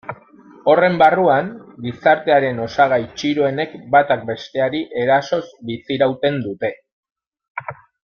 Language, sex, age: Basque, male, 30-39